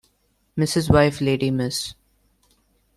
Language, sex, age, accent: English, male, under 19, India and South Asia (India, Pakistan, Sri Lanka)